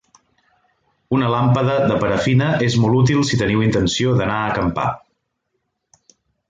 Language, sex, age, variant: Catalan, male, 40-49, Central